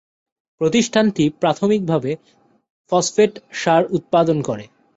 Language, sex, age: Bengali, male, under 19